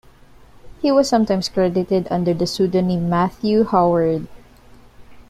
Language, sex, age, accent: English, female, 19-29, Filipino